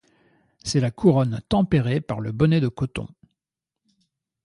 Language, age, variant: French, 50-59, Français de métropole